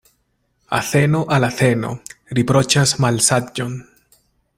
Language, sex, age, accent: Esperanto, male, 19-29, Internacia